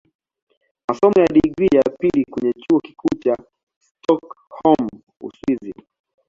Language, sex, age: Swahili, male, 19-29